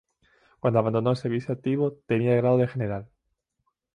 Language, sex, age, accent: Spanish, male, 19-29, España: Islas Canarias